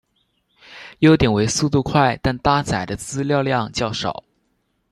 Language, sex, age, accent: Chinese, male, under 19, 出生地：湖南省